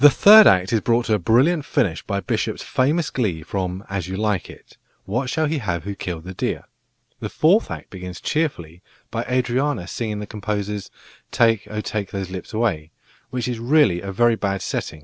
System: none